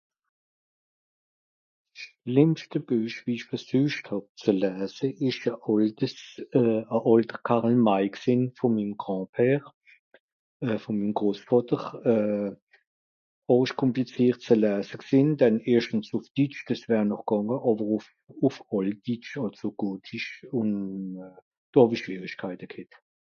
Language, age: Swiss German, 60-69